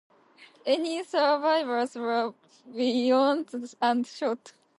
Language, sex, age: English, female, 19-29